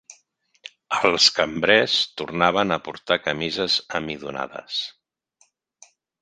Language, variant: Catalan, Central